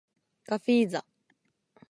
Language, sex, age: Japanese, female, 19-29